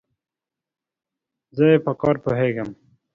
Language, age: Pashto, 19-29